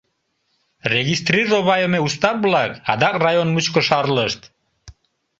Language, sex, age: Mari, male, 50-59